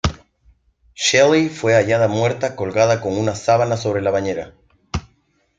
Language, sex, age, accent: Spanish, male, 30-39, Andino-Pacífico: Colombia, Perú, Ecuador, oeste de Bolivia y Venezuela andina